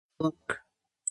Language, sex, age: English, female, 50-59